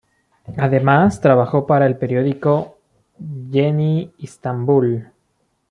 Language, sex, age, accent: Spanish, male, 19-29, Andino-Pacífico: Colombia, Perú, Ecuador, oeste de Bolivia y Venezuela andina